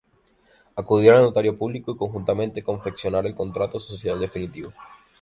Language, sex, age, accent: Spanish, male, 19-29, España: Islas Canarias